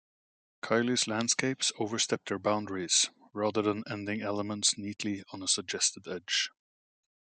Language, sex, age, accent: English, male, 40-49, United States English